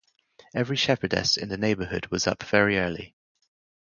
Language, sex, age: English, male, 30-39